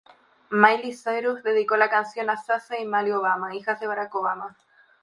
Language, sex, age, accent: Spanish, female, 19-29, España: Islas Canarias